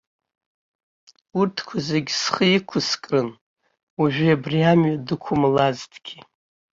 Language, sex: Abkhazian, female